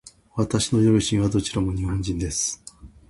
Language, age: Japanese, 60-69